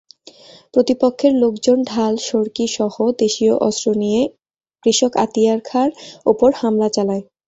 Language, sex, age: Bengali, female, 19-29